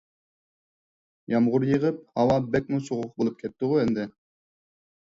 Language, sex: Uyghur, male